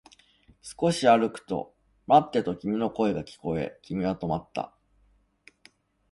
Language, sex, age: Japanese, male, 60-69